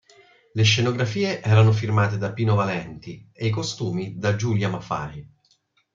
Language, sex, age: Italian, male, 50-59